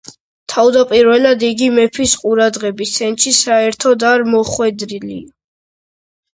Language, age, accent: Georgian, under 19, ჩვეულებრივი